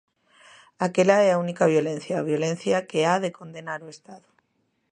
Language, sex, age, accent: Galician, female, 40-49, Normativo (estándar)